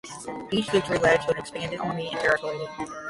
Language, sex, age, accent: English, female, 40-49, United States English; Midwestern